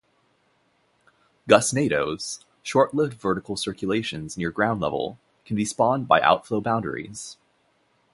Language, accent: English, United States English